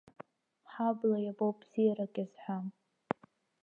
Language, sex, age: Abkhazian, female, under 19